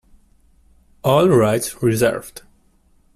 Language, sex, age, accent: English, male, 19-29, England English